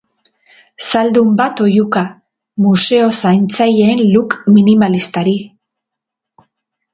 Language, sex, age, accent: Basque, female, 50-59, Mendebalekoa (Araba, Bizkaia, Gipuzkoako mendebaleko herri batzuk)